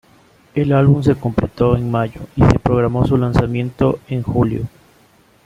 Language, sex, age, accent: Spanish, male, 30-39, Andino-Pacífico: Colombia, Perú, Ecuador, oeste de Bolivia y Venezuela andina